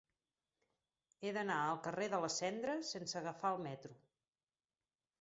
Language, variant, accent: Catalan, Central, central